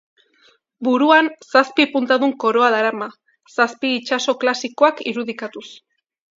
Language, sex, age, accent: Basque, female, 19-29, Erdialdekoa edo Nafarra (Gipuzkoa, Nafarroa)